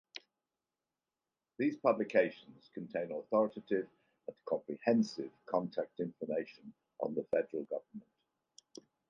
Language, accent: English, England English